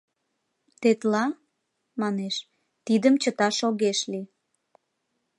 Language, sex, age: Mari, female, 19-29